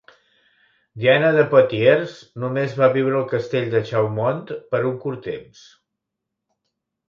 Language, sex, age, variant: Catalan, male, 60-69, Central